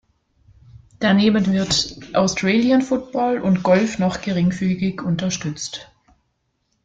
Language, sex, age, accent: German, female, 19-29, Deutschland Deutsch